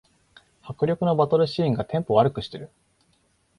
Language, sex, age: Japanese, male, 19-29